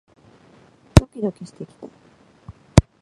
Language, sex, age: Japanese, female, 40-49